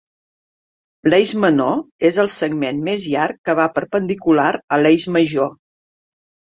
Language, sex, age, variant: Catalan, female, 50-59, Septentrional